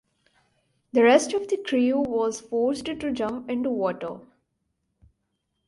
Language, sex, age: English, female, 19-29